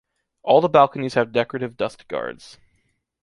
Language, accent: English, United States English